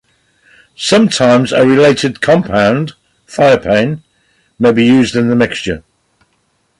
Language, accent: English, England English